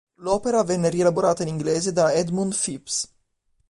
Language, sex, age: Italian, male, 19-29